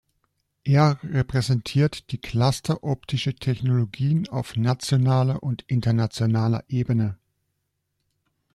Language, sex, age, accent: German, male, 40-49, Deutschland Deutsch